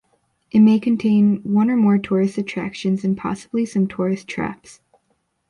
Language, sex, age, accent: English, female, under 19, United States English